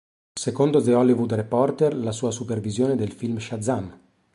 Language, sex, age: Italian, male, 40-49